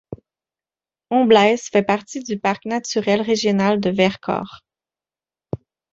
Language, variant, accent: French, Français d'Amérique du Nord, Français du Canada